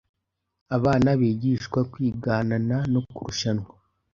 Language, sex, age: Kinyarwanda, male, under 19